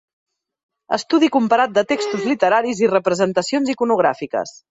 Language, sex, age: Catalan, female, 30-39